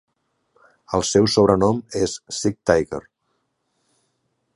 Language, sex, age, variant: Catalan, male, 50-59, Central